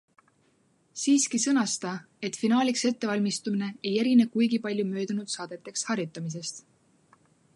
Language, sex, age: Estonian, female, 19-29